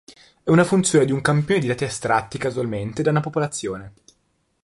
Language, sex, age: Italian, male, under 19